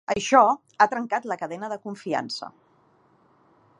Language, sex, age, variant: Catalan, female, 40-49, Central